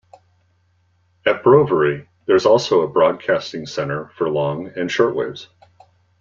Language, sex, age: English, male, 40-49